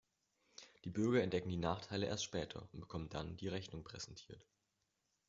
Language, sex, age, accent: German, male, 19-29, Deutschland Deutsch